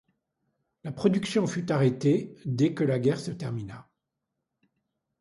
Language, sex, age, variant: French, male, 60-69, Français de métropole